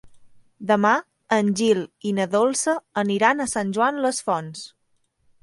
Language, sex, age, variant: Catalan, female, 19-29, Central